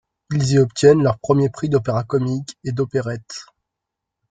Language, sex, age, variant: French, male, 19-29, Français de métropole